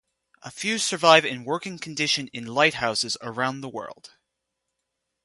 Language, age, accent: English, 19-29, United States English